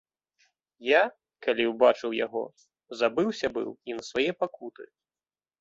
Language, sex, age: Belarusian, male, 30-39